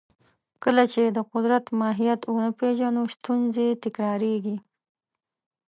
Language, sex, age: Pashto, female, 30-39